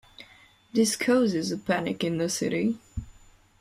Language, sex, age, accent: English, female, 19-29, United States English